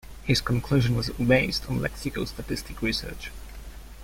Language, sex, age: English, male, 19-29